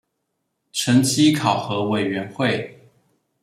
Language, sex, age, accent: Chinese, male, 30-39, 出生地：彰化縣